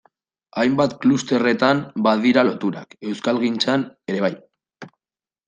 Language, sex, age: Basque, male, 19-29